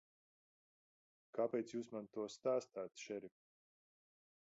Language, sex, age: Latvian, male, 30-39